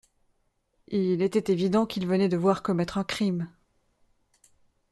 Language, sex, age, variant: French, female, 30-39, Français de métropole